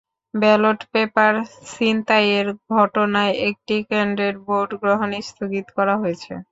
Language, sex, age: Bengali, female, 19-29